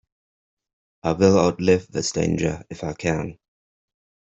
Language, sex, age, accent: English, male, 40-49, England English